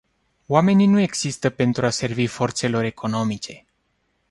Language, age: Romanian, 19-29